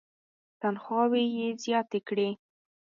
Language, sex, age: Pashto, female, 30-39